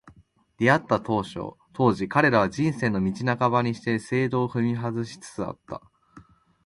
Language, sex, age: Japanese, male, 19-29